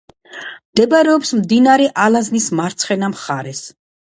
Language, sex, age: Georgian, female, 50-59